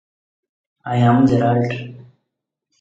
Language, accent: English, India and South Asia (India, Pakistan, Sri Lanka)